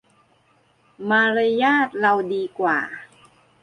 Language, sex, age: Thai, female, 40-49